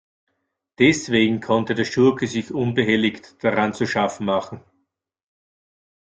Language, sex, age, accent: German, male, 40-49, Österreichisches Deutsch